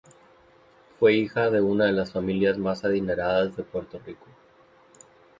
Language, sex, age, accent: Spanish, male, 30-39, México